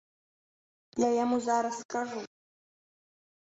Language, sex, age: Belarusian, female, 30-39